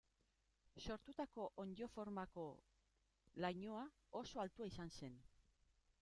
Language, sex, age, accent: Basque, female, 40-49, Mendebalekoa (Araba, Bizkaia, Gipuzkoako mendebaleko herri batzuk)